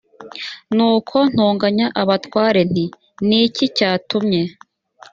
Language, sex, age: Kinyarwanda, female, 30-39